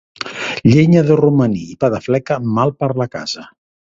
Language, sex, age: Catalan, male, 60-69